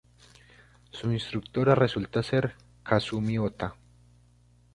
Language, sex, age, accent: Spanish, male, 19-29, Andino-Pacífico: Colombia, Perú, Ecuador, oeste de Bolivia y Venezuela andina